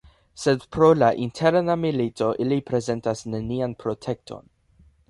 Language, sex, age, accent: Esperanto, male, 19-29, Internacia